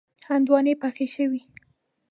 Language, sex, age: Pashto, female, 19-29